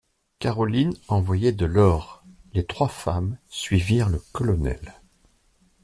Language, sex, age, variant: French, male, 50-59, Français de métropole